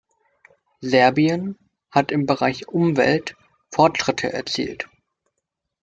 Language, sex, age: German, male, under 19